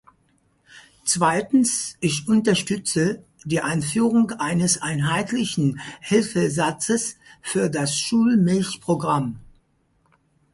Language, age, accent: German, 50-59, Deutschland Deutsch